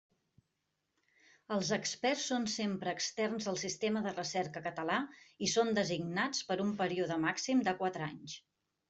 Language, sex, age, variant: Catalan, female, 40-49, Central